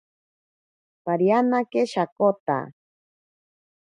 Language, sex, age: Ashéninka Perené, female, 30-39